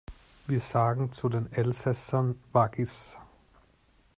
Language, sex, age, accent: German, male, 30-39, Österreichisches Deutsch